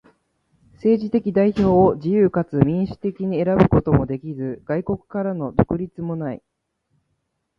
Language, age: Japanese, 19-29